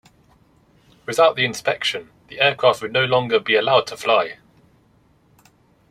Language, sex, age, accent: English, male, 30-39, England English